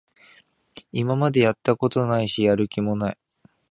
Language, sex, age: Japanese, male, 19-29